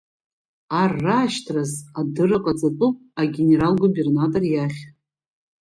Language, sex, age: Abkhazian, female, 40-49